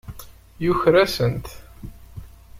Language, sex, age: Kabyle, male, 19-29